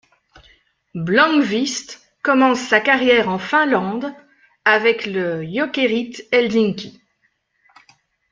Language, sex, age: French, female, 40-49